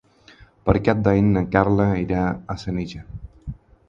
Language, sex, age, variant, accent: Catalan, male, 30-39, Balear, balear; aprenent (recent, des del castellà)